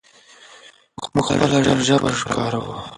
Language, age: Pashto, under 19